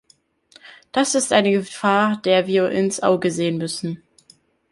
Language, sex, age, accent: German, male, under 19, Deutschland Deutsch